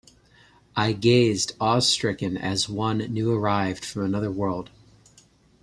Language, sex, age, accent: English, male, 40-49, United States English